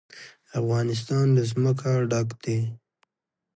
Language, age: Pashto, 30-39